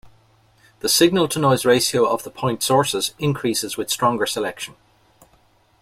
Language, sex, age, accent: English, male, 50-59, Irish English